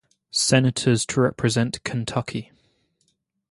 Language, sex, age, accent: English, male, 19-29, England English